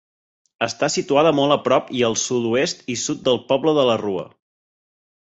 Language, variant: Catalan, Central